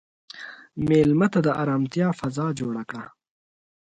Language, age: Pashto, 19-29